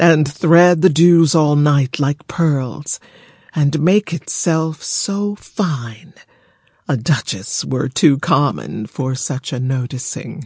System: none